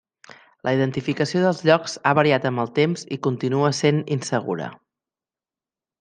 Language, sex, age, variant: Catalan, female, 40-49, Central